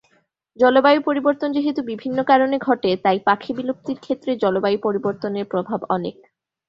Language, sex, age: Bengali, female, 19-29